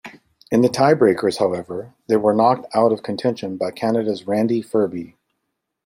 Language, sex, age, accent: English, male, 40-49, United States English